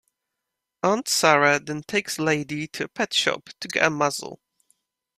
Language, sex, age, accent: English, male, 19-29, England English